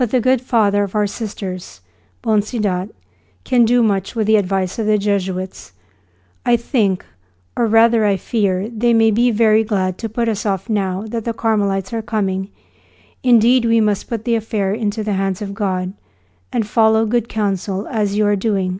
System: none